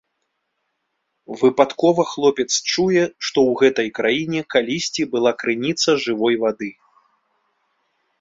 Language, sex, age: Belarusian, male, 40-49